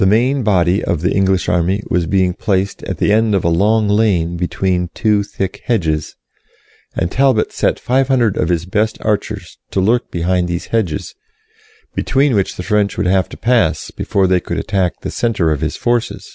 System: none